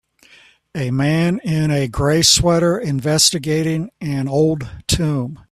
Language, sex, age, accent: English, male, 70-79, United States English